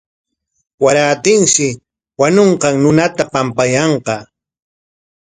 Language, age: Corongo Ancash Quechua, 40-49